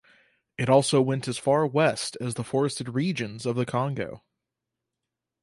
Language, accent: English, United States English